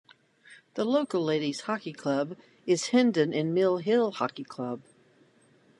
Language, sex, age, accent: English, female, 50-59, United States English